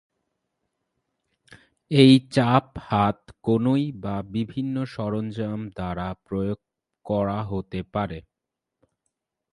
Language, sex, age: Bengali, male, 19-29